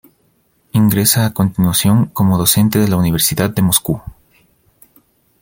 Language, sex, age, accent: Spanish, male, 30-39, Andino-Pacífico: Colombia, Perú, Ecuador, oeste de Bolivia y Venezuela andina